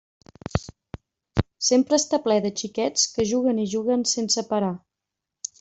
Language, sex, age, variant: Catalan, female, 30-39, Central